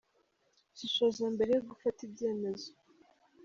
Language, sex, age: Kinyarwanda, female, under 19